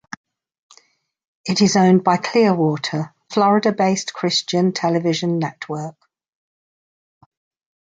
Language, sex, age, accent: English, female, 50-59, England English